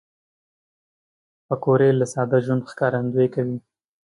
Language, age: Pashto, 19-29